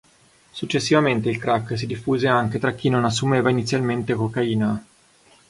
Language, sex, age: Italian, male, 30-39